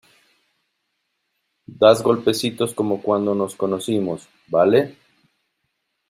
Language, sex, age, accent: Spanish, male, 50-59, México